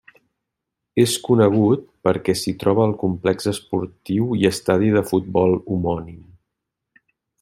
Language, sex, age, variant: Catalan, male, 40-49, Central